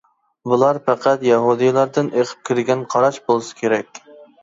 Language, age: Uyghur, 19-29